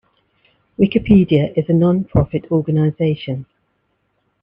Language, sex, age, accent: English, female, 50-59, England English